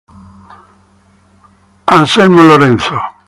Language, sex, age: English, male, 60-69